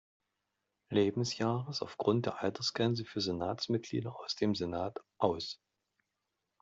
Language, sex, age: German, male, 50-59